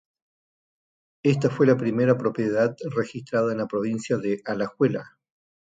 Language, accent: Spanish, Rioplatense: Argentina, Uruguay, este de Bolivia, Paraguay